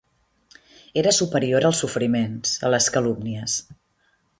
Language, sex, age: Catalan, female, 30-39